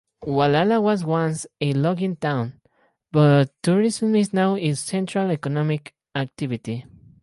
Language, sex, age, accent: English, male, 19-29, United States English